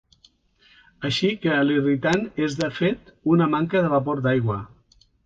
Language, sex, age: Catalan, male, 60-69